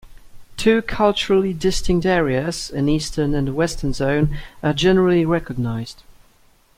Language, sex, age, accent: English, male, 19-29, England English